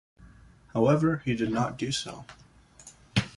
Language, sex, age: English, male, 19-29